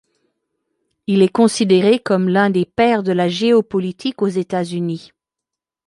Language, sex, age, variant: French, female, 50-59, Français de métropole